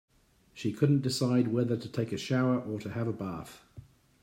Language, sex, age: English, male, 40-49